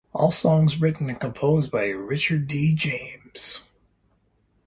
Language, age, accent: English, 60-69, Canadian English